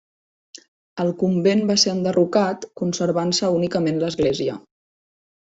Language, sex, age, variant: Catalan, female, 30-39, Central